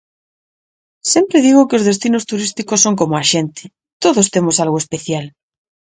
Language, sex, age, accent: Galician, female, 30-39, Central (gheada); Normativo (estándar)